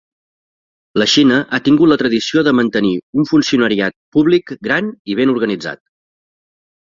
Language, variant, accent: Catalan, Central, gironí